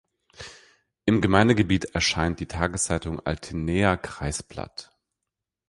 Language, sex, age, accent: German, male, 30-39, Deutschland Deutsch